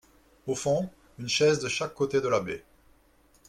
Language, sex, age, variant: French, male, 30-39, Français de métropole